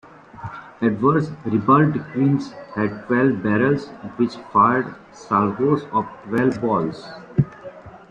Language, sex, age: English, male, 30-39